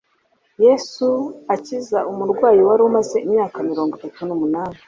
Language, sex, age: Kinyarwanda, female, 30-39